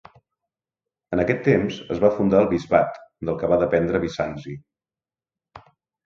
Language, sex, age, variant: Catalan, male, 40-49, Central